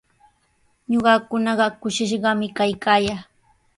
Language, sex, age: Sihuas Ancash Quechua, female, 19-29